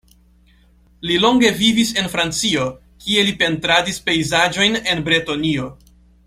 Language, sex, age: Esperanto, male, 19-29